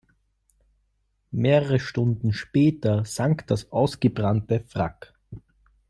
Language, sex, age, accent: German, male, 19-29, Österreichisches Deutsch